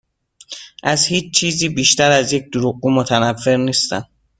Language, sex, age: Persian, male, 19-29